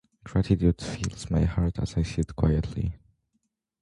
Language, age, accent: English, under 19, United States English